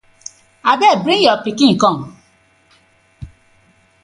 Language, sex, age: Nigerian Pidgin, female, 40-49